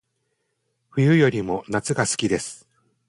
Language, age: Japanese, 60-69